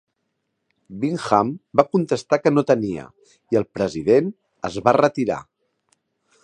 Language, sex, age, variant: Catalan, male, 40-49, Central